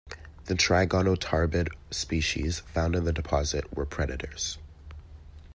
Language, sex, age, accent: English, male, 19-29, United States English